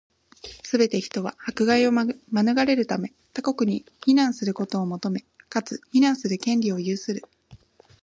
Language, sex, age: Japanese, female, 19-29